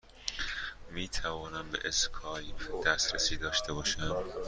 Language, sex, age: Persian, male, 30-39